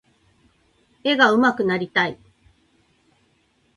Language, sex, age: Japanese, female, 50-59